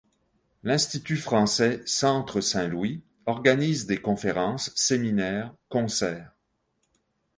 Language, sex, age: French, male, 60-69